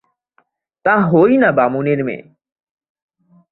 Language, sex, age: Bengali, male, under 19